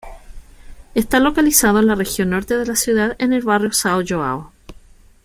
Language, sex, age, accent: Spanish, female, 19-29, Chileno: Chile, Cuyo